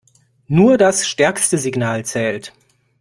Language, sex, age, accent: German, male, 19-29, Deutschland Deutsch